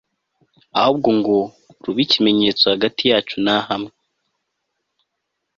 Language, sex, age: Kinyarwanda, male, under 19